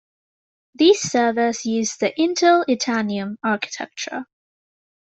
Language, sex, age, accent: English, female, 19-29, England English